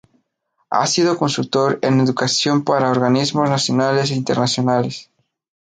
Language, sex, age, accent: Spanish, male, 19-29, México